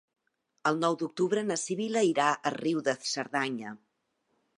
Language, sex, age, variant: Catalan, female, 40-49, Central